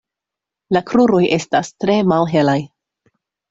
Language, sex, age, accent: Esperanto, female, 19-29, Internacia